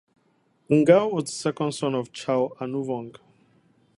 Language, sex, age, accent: English, male, 19-29, Nigerian English